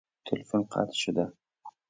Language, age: Persian, 30-39